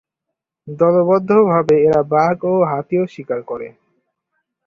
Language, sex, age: Bengali, male, under 19